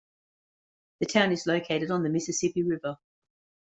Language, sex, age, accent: English, female, 50-59, Australian English